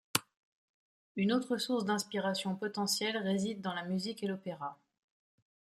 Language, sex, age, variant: French, female, 40-49, Français de métropole